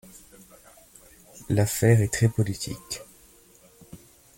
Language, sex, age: French, male, under 19